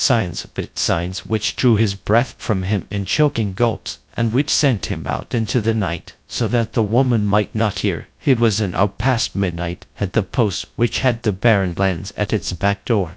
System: TTS, GradTTS